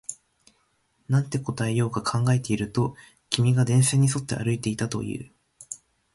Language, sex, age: Japanese, male, 19-29